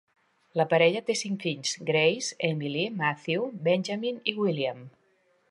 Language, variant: Catalan, Central